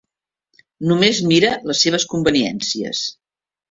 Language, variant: Catalan, Central